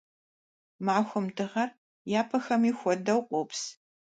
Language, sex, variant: Kabardian, female, Адыгэбзэ (Къэбэрдей, Кирил, псоми зэдай)